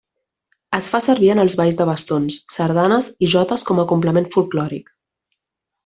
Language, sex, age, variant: Catalan, female, 19-29, Central